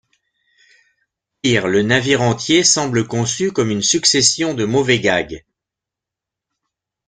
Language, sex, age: French, male, 60-69